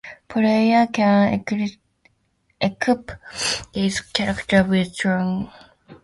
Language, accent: English, United States English